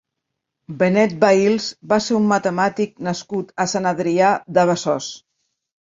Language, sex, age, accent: Catalan, female, 50-59, Barceloní